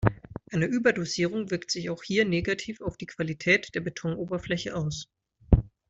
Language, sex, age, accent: German, male, 30-39, Deutschland Deutsch